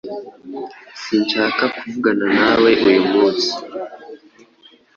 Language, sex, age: Kinyarwanda, male, 19-29